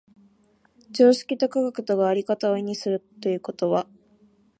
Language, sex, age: Japanese, female, 19-29